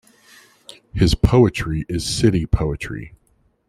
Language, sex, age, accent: English, male, 30-39, United States English